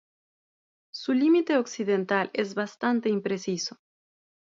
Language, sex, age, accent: Spanish, female, 30-39, México